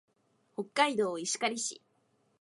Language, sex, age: Japanese, female, 19-29